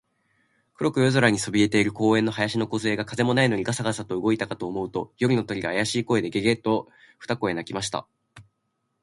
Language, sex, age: Japanese, male, 19-29